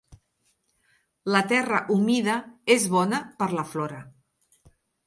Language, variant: Catalan, Central